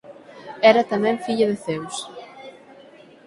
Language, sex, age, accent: Galician, female, 19-29, Atlántico (seseo e gheada); Normativo (estándar)